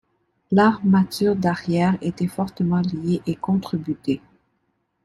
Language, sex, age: French, female, 30-39